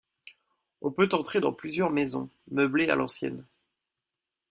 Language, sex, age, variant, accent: French, male, 19-29, Français d'Europe, Français de Belgique